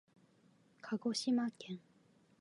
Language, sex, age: Japanese, female, 19-29